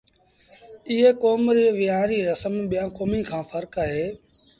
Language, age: Sindhi Bhil, 40-49